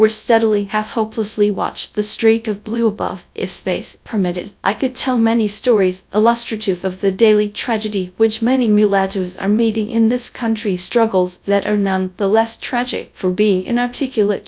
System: TTS, GradTTS